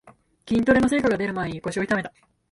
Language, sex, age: Japanese, female, 19-29